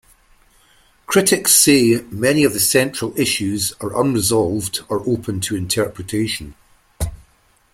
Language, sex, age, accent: English, male, 50-59, Scottish English